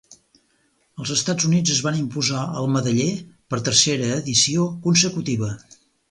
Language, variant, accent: Catalan, Central, central; Empordanès